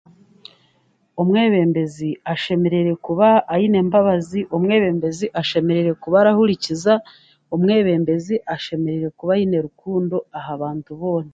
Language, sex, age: Chiga, female, 40-49